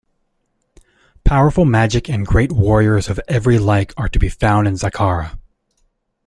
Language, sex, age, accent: English, male, 30-39, United States English